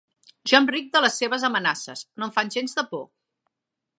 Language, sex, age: Catalan, female, 50-59